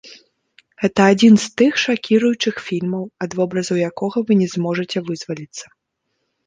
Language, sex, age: Belarusian, female, 19-29